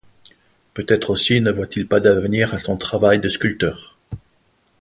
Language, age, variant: French, 50-59, Français de métropole